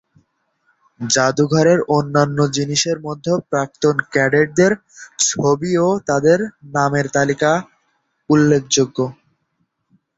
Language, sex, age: Bengali, male, 19-29